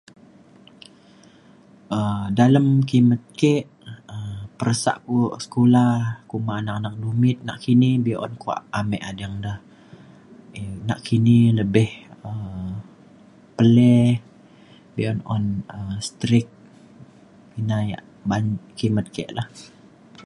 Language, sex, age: Mainstream Kenyah, male, 19-29